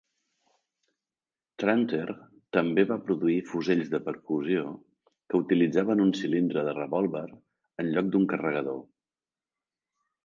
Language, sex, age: Catalan, male, 50-59